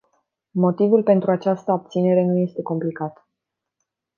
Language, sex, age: Romanian, female, 19-29